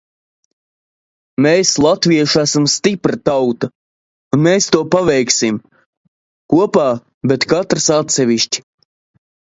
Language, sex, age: Latvian, male, 19-29